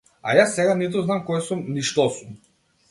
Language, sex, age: Macedonian, male, 19-29